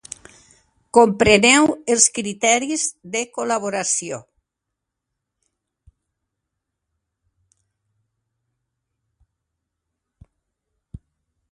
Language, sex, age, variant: Catalan, female, 70-79, Tortosí